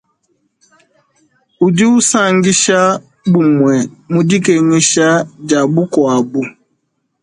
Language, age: Luba-Lulua, 30-39